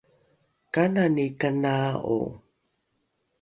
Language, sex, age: Rukai, female, 40-49